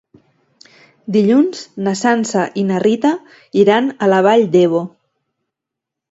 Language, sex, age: Catalan, female, 40-49